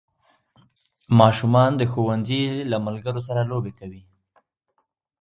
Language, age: Pashto, 19-29